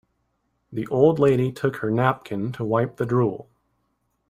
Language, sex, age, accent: English, male, 30-39, United States English